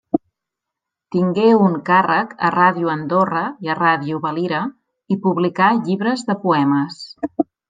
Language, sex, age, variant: Catalan, female, 50-59, Central